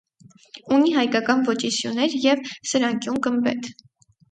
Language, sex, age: Armenian, female, under 19